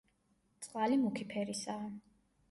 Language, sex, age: Georgian, female, 30-39